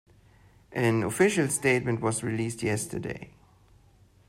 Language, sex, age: English, male, 30-39